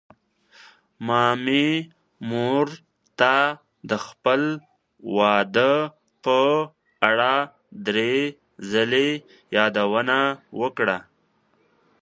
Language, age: Pashto, 19-29